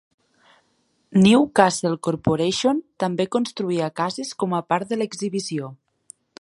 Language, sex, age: Catalan, female, 19-29